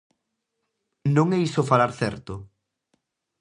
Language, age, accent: Galician, 19-29, Atlántico (seseo e gheada)